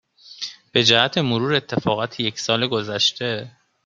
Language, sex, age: Persian, male, 19-29